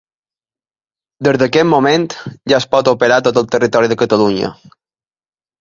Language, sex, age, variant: Catalan, male, 19-29, Balear